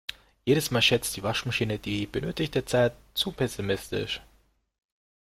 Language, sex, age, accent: German, male, 19-29, Österreichisches Deutsch